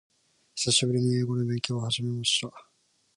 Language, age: Japanese, 19-29